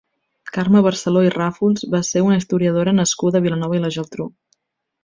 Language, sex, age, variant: Catalan, female, 19-29, Central